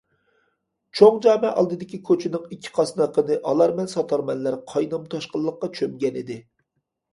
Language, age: Uyghur, 30-39